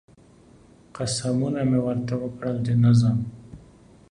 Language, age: Pashto, 40-49